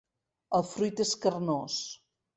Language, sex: Catalan, female